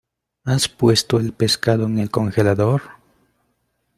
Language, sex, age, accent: Spanish, male, 19-29, Andino-Pacífico: Colombia, Perú, Ecuador, oeste de Bolivia y Venezuela andina